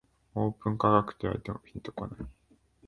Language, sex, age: Japanese, male, 19-29